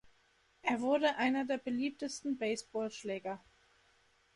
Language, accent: German, Deutschland Deutsch